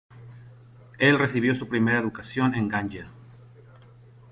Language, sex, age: Spanish, male, 30-39